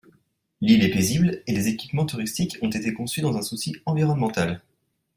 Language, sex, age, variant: French, male, 19-29, Français de métropole